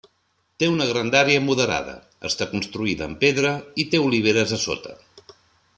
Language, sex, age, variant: Catalan, male, 40-49, Central